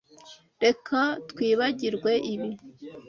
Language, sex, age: Kinyarwanda, female, 19-29